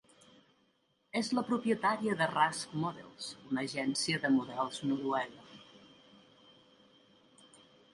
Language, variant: Catalan, Central